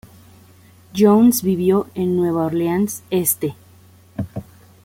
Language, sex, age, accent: Spanish, female, 30-39, México